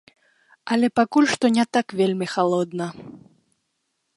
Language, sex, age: Belarusian, female, 30-39